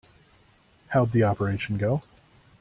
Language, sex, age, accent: English, male, 30-39, United States English